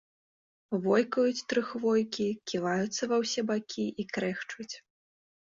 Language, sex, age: Belarusian, female, 19-29